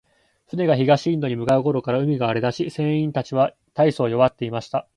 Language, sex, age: Japanese, male, 19-29